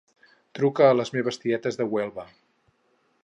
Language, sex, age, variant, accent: Catalan, male, 50-59, Central, central